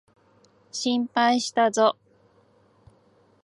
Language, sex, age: Japanese, female, 40-49